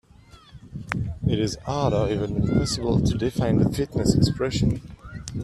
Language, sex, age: English, male, 30-39